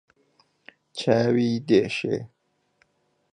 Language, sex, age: Central Kurdish, male, 30-39